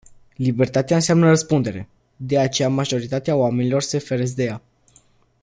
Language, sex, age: Romanian, male, under 19